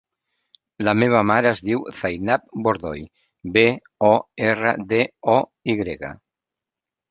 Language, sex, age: Catalan, male, 50-59